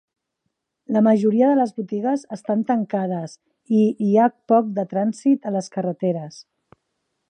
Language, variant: Catalan, Central